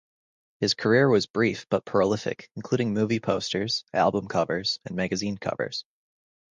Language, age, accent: English, 19-29, United States English